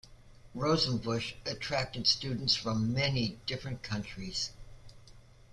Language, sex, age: English, female, 70-79